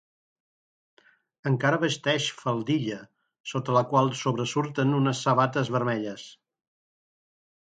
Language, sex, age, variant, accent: Catalan, male, 60-69, Central, central